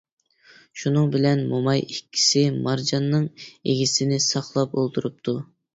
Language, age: Uyghur, 19-29